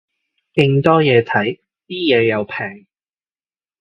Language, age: Cantonese, 40-49